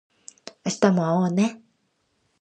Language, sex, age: Japanese, female, 19-29